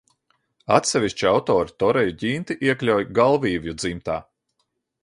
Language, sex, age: Latvian, male, 40-49